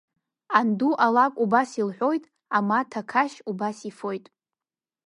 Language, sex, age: Abkhazian, female, under 19